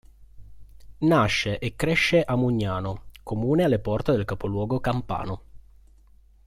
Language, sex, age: Italian, male, 30-39